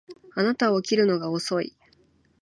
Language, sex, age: Japanese, female, 19-29